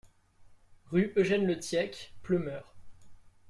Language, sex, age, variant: French, male, 19-29, Français de métropole